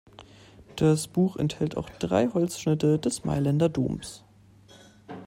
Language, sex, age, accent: German, male, 19-29, Deutschland Deutsch